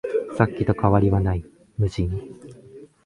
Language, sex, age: Japanese, male, 19-29